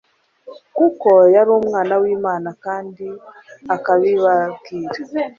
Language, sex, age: Kinyarwanda, female, 40-49